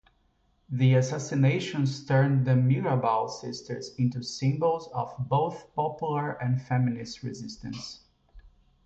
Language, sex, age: English, male, 30-39